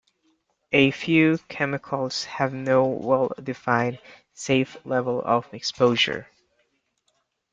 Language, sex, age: English, male, 19-29